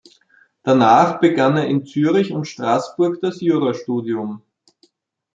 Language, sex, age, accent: German, male, 40-49, Österreichisches Deutsch